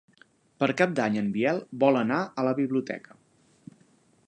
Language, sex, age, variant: Catalan, male, 19-29, Central